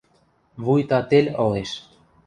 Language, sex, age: Western Mari, male, 19-29